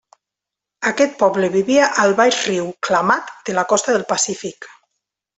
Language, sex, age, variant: Catalan, female, 30-39, Nord-Occidental